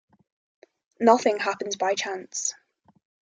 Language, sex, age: English, female, 19-29